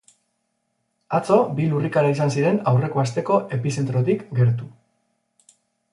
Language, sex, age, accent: Basque, male, 40-49, Mendebalekoa (Araba, Bizkaia, Gipuzkoako mendebaleko herri batzuk)